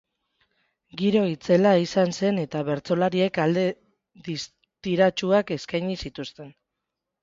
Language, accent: Basque, Mendebalekoa (Araba, Bizkaia, Gipuzkoako mendebaleko herri batzuk)